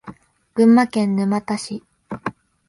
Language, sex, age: Japanese, female, 19-29